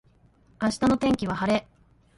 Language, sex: Japanese, female